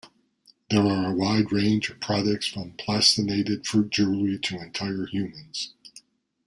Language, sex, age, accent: English, male, 60-69, United States English